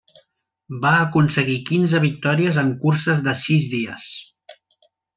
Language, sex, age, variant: Catalan, male, 40-49, Central